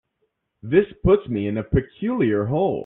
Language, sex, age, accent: English, male, 19-29, United States English